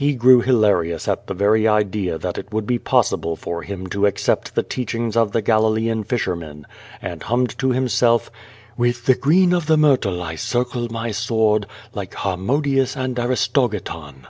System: none